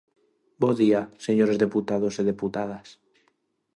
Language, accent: Galician, Neofalante